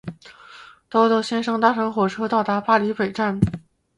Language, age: Chinese, 19-29